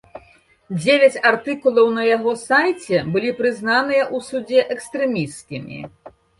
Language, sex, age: Belarusian, female, 60-69